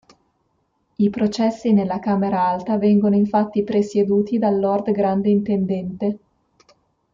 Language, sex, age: Italian, female, 19-29